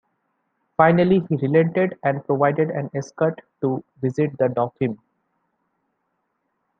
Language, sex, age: English, male, 30-39